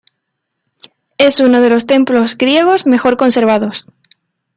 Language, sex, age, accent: Spanish, female, 19-29, España: Sur peninsular (Andalucia, Extremadura, Murcia)